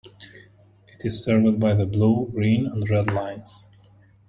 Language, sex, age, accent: English, male, 30-39, United States English